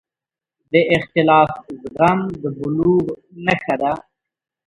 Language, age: Pashto, 19-29